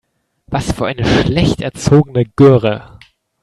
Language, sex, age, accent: German, male, 19-29, Deutschland Deutsch